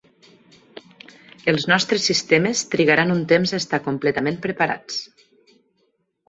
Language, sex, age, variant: Catalan, female, 40-49, Nord-Occidental